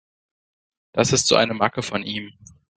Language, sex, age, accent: German, male, 19-29, Deutschland Deutsch